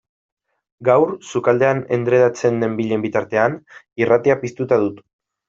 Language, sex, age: Basque, male, 19-29